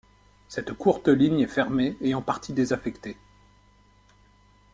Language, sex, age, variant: French, male, 40-49, Français de métropole